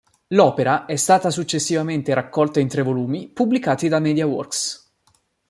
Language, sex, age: Italian, male, 19-29